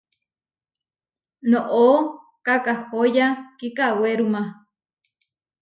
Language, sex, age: Huarijio, female, 30-39